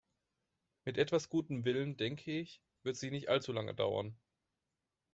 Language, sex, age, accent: German, male, 19-29, Deutschland Deutsch